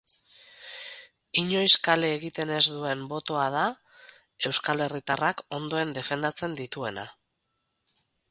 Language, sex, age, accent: Basque, female, 40-49, Mendebalekoa (Araba, Bizkaia, Gipuzkoako mendebaleko herri batzuk)